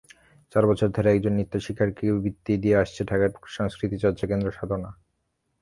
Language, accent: Bengali, প্রমিত; চলিত